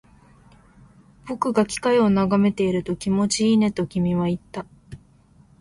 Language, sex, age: Japanese, female, 19-29